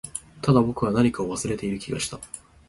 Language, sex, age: Japanese, male, 19-29